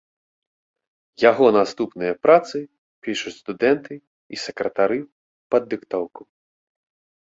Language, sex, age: Belarusian, male, 19-29